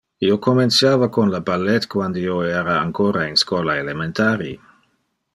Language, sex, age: Interlingua, male, 40-49